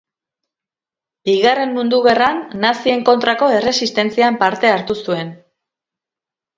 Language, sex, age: Basque, male, 30-39